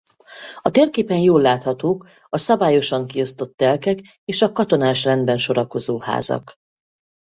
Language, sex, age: Hungarian, female, 50-59